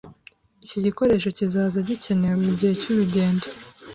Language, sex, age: Kinyarwanda, female, 19-29